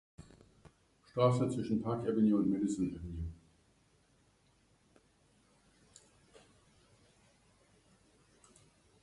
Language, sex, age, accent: German, male, 50-59, Deutschland Deutsch